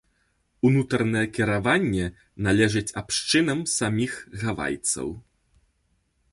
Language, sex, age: Belarusian, male, 19-29